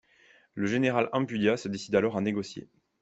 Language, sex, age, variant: French, male, 19-29, Français de métropole